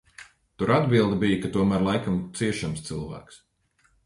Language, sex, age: Latvian, male, 30-39